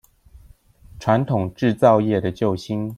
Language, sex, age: Chinese, male, 40-49